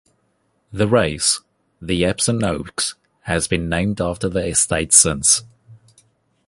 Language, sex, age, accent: English, male, 30-39, Southern African (South Africa, Zimbabwe, Namibia)